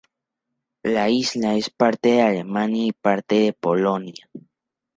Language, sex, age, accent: Spanish, male, under 19, México